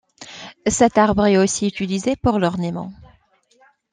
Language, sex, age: French, female, 30-39